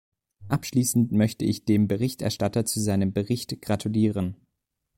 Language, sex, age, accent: German, male, 19-29, Deutschland Deutsch